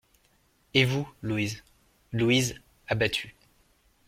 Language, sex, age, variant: French, male, 19-29, Français de métropole